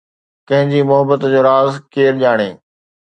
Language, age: Sindhi, 40-49